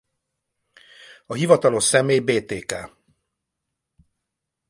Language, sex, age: Hungarian, male, 50-59